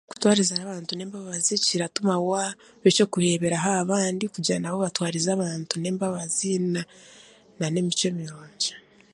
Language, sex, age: Chiga, female, 19-29